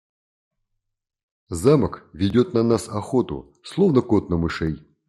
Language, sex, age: Russian, male, 50-59